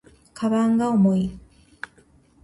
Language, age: Japanese, 50-59